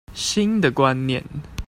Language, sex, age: Chinese, male, 19-29